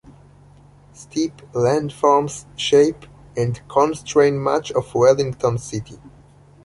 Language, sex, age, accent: English, male, 19-29, United States English